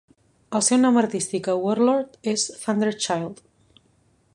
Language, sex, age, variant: Catalan, female, 19-29, Central